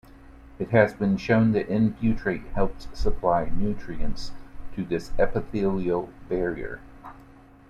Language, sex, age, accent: English, male, 40-49, United States English